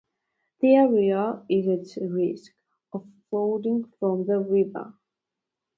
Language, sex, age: English, female, under 19